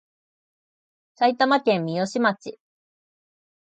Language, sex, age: Japanese, female, 19-29